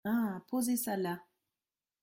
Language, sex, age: French, female, 40-49